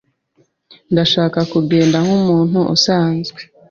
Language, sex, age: Kinyarwanda, female, 30-39